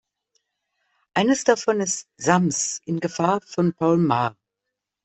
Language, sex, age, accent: German, female, 50-59, Deutschland Deutsch